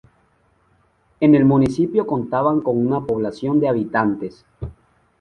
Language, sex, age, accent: Spanish, male, 30-39, Caribe: Cuba, Venezuela, Puerto Rico, República Dominicana, Panamá, Colombia caribeña, México caribeño, Costa del golfo de México